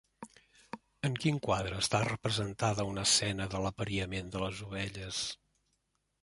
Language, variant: Catalan, Central